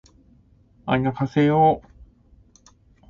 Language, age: Japanese, 40-49